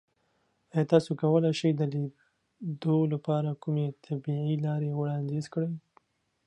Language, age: Pashto, 19-29